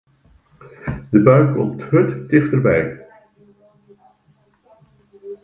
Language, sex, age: Western Frisian, male, 80-89